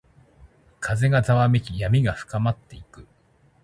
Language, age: Japanese, 30-39